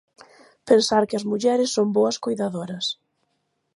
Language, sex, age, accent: Galician, female, 30-39, Central (gheada); Normativo (estándar)